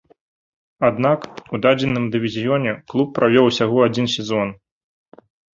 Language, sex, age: Belarusian, male, 30-39